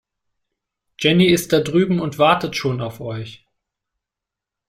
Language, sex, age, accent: German, male, 19-29, Deutschland Deutsch